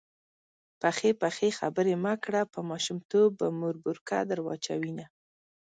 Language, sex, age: Pashto, female, 19-29